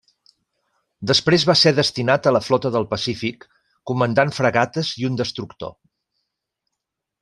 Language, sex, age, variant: Catalan, male, 40-49, Central